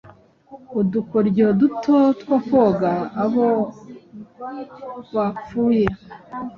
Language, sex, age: Kinyarwanda, female, 40-49